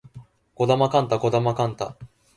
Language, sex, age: Japanese, male, 19-29